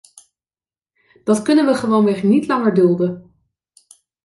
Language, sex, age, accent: Dutch, female, 40-49, Nederlands Nederlands